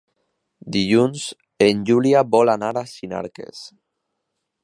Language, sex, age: Catalan, male, under 19